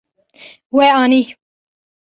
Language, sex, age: Kurdish, female, 19-29